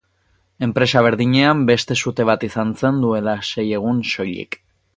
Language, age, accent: Basque, 19-29, Erdialdekoa edo Nafarra (Gipuzkoa, Nafarroa)